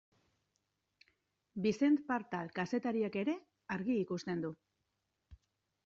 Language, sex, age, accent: Basque, female, 40-49, Mendebalekoa (Araba, Bizkaia, Gipuzkoako mendebaleko herri batzuk)